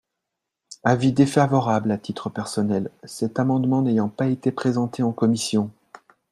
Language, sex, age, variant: French, male, 40-49, Français de métropole